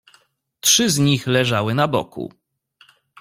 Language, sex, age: Polish, male, 30-39